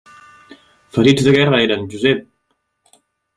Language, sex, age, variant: Catalan, male, 19-29, Central